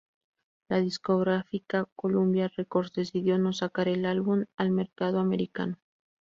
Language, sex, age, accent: Spanish, female, 30-39, México